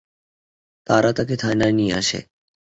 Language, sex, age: Bengali, male, 19-29